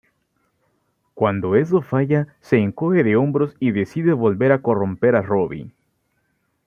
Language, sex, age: Spanish, male, 19-29